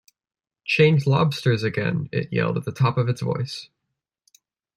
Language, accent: English, United States English